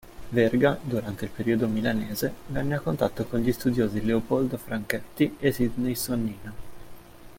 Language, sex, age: Italian, male, 19-29